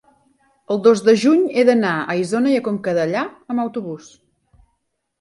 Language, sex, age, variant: Catalan, female, 50-59, Central